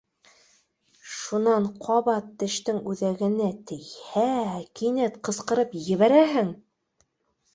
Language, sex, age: Bashkir, female, 30-39